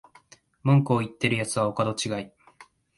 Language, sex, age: Japanese, male, 19-29